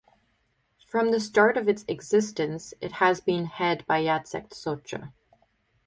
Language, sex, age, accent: English, female, 19-29, United States English